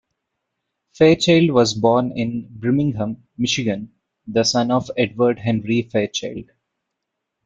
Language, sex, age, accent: English, male, 30-39, India and South Asia (India, Pakistan, Sri Lanka)